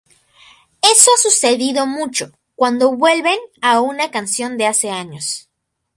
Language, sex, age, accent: Spanish, female, under 19, Andino-Pacífico: Colombia, Perú, Ecuador, oeste de Bolivia y Venezuela andina